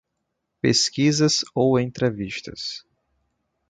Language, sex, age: Portuguese, male, 19-29